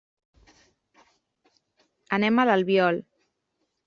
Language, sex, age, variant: Catalan, female, 40-49, Central